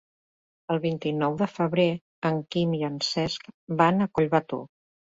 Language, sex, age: Catalan, female, 60-69